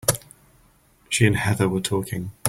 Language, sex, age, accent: English, male, 40-49, England English